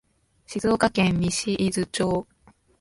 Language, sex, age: Japanese, female, 19-29